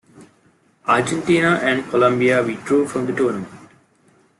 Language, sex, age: English, male, 19-29